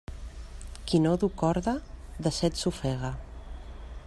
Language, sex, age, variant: Catalan, female, 50-59, Central